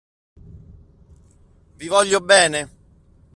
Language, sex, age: Italian, male, 50-59